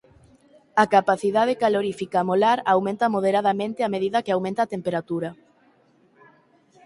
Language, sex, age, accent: Galician, female, 19-29, Central (sen gheada)